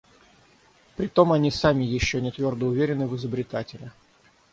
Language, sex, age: Russian, male, 30-39